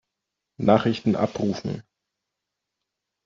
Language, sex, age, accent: German, male, 30-39, Deutschland Deutsch